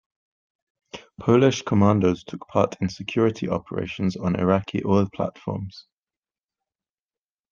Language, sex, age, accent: English, male, 19-29, England English